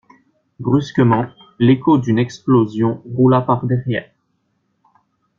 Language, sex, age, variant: French, male, 19-29, Français de métropole